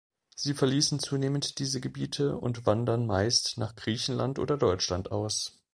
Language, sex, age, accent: German, male, 40-49, Deutschland Deutsch